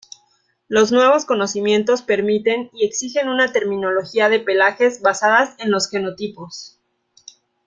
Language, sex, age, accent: Spanish, female, 30-39, México